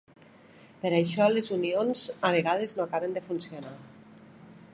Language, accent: Catalan, valencià